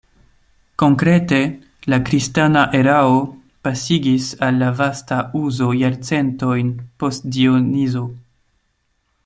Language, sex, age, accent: Esperanto, male, 19-29, Internacia